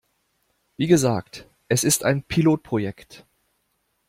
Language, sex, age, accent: German, male, 40-49, Deutschland Deutsch